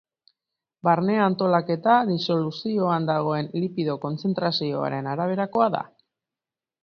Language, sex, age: Basque, female, 50-59